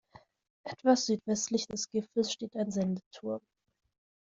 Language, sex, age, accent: German, female, 19-29, Deutschland Deutsch